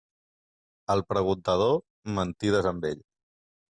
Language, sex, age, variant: Catalan, male, 30-39, Central